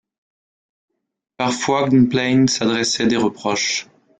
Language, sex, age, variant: French, male, 30-39, Français de métropole